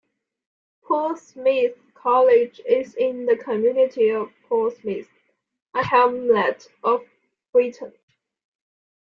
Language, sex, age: English, male, 19-29